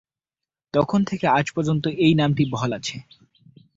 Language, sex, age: Bengali, male, 19-29